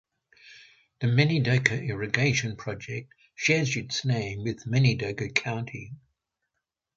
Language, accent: English, Australian English